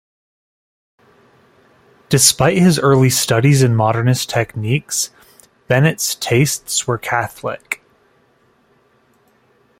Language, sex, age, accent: English, male, 30-39, United States English